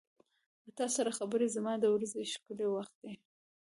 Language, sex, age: Pashto, female, 19-29